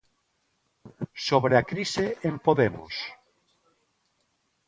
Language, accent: Galician, Neofalante